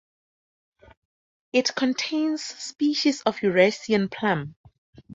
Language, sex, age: English, female, 19-29